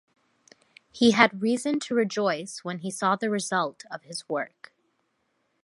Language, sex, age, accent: English, female, 19-29, United States English